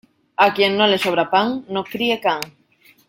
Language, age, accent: Spanish, 30-39, España: Norte peninsular (Asturias, Castilla y León, Cantabria, País Vasco, Navarra, Aragón, La Rioja, Guadalajara, Cuenca)